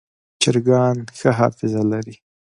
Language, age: Pashto, 19-29